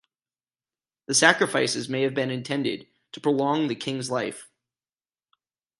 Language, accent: English, United States English